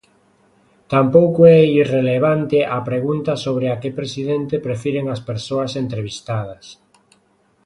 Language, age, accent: Galician, 40-49, Normativo (estándar)